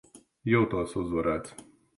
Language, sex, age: Latvian, male, 40-49